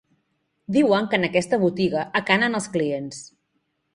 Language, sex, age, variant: Catalan, female, 40-49, Central